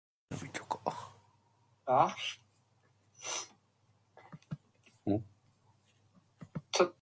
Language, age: English, 19-29